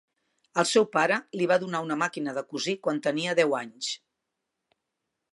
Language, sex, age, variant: Catalan, female, 60-69, Central